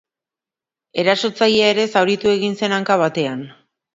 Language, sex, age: Basque, female, 40-49